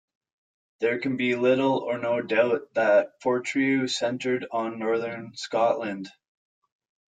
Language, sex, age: English, male, 30-39